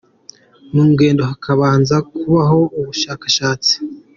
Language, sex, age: Kinyarwanda, male, 19-29